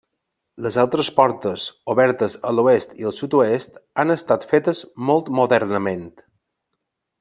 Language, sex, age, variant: Catalan, male, 30-39, Balear